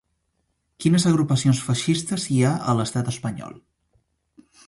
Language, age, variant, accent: Catalan, under 19, Central, central